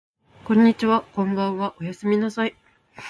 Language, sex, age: Japanese, female, 19-29